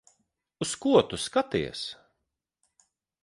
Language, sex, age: Latvian, male, 30-39